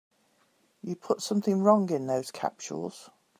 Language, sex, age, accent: English, female, 50-59, England English